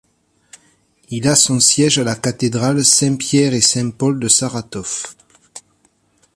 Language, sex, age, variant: French, male, 30-39, Français de métropole